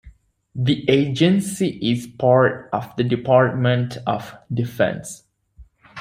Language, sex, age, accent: English, male, 19-29, United States English